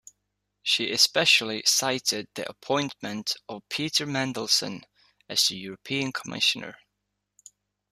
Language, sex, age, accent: English, male, 19-29, Irish English